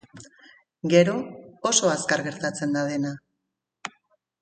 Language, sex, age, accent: Basque, female, 40-49, Mendebalekoa (Araba, Bizkaia, Gipuzkoako mendebaleko herri batzuk); Erdialdekoa edo Nafarra (Gipuzkoa, Nafarroa)